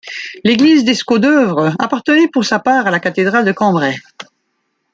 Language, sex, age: French, female, 50-59